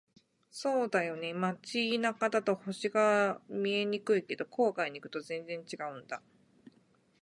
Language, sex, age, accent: Japanese, female, 30-39, 日本人